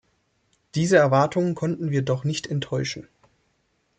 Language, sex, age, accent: German, male, 19-29, Deutschland Deutsch